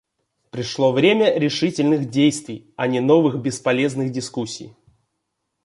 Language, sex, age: Russian, male, 19-29